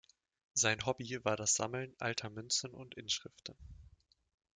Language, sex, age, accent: German, male, 19-29, Deutschland Deutsch